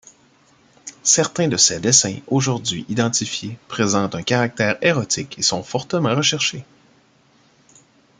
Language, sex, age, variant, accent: French, male, 30-39, Français d'Amérique du Nord, Français du Canada